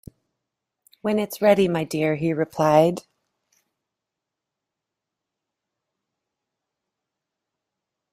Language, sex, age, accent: English, female, 40-49, United States English